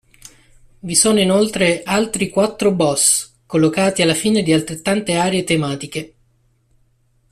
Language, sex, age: Italian, male, 30-39